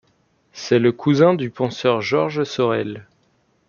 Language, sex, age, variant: French, male, 19-29, Français de métropole